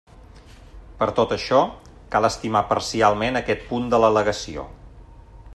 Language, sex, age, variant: Catalan, male, 40-49, Central